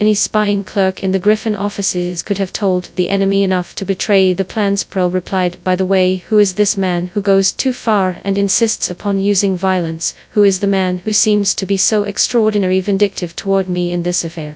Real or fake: fake